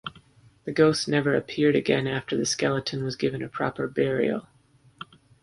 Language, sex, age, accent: English, male, 19-29, United States English